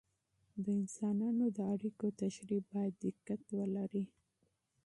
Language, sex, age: Pashto, female, 30-39